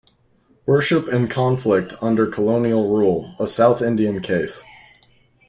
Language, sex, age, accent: English, male, 19-29, United States English